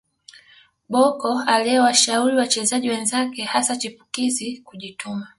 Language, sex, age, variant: Swahili, female, 19-29, Kiswahili cha Bara ya Tanzania